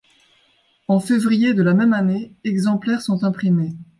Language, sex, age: French, female, 30-39